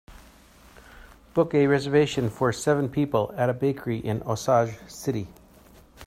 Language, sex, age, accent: English, male, 50-59, Canadian English